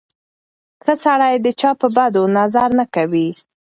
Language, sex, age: Pashto, female, 19-29